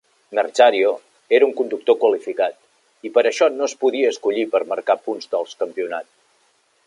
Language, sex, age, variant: Catalan, male, 40-49, Central